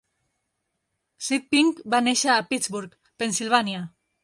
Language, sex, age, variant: Catalan, female, 40-49, Central